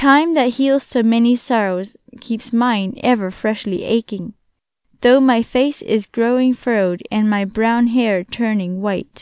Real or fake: real